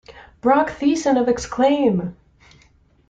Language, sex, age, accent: English, female, 19-29, United States English